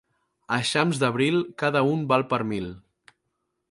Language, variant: Catalan, Central